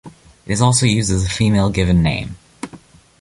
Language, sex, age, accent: English, male, under 19, Canadian English